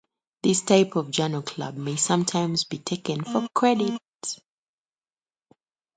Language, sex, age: English, female, 30-39